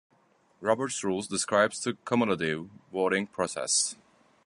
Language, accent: English, United States English